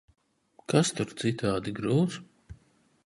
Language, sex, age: Latvian, male, 50-59